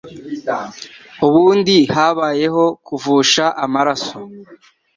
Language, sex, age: Kinyarwanda, male, 19-29